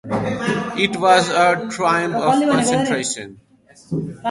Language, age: English, 19-29